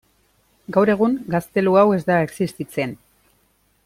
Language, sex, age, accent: Basque, female, 40-49, Erdialdekoa edo Nafarra (Gipuzkoa, Nafarroa)